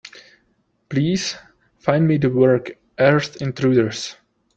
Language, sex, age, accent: English, male, 30-39, United States English